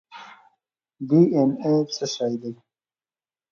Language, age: Pashto, 30-39